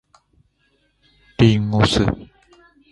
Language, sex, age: Japanese, male, 50-59